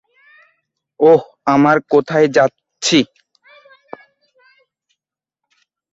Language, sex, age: Bengali, male, under 19